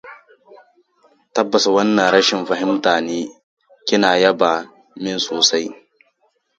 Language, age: Hausa, 19-29